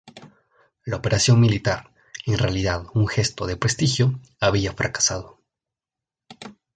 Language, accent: Spanish, Andino-Pacífico: Colombia, Perú, Ecuador, oeste de Bolivia y Venezuela andina